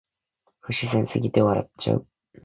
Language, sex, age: Japanese, male, 19-29